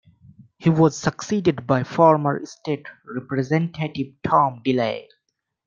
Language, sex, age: English, male, 19-29